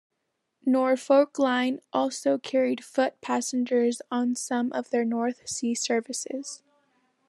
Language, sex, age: English, female, under 19